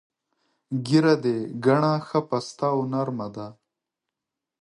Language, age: Pashto, 30-39